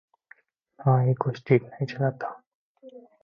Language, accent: English, Southern African (South Africa, Zimbabwe, Namibia)